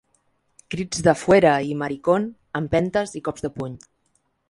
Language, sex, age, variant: Catalan, female, 19-29, Central